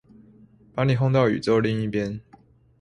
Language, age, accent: Chinese, 19-29, 出生地：臺南市